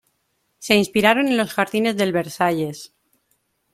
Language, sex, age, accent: Spanish, male, 40-49, España: Norte peninsular (Asturias, Castilla y León, Cantabria, País Vasco, Navarra, Aragón, La Rioja, Guadalajara, Cuenca)